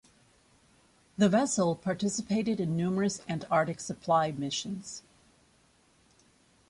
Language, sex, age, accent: English, female, 50-59, United States English